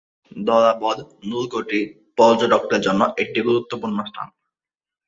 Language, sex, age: Bengali, male, 19-29